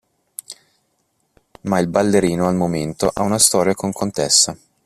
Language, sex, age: Italian, male, 30-39